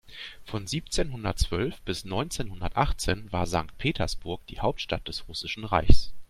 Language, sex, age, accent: German, male, 30-39, Deutschland Deutsch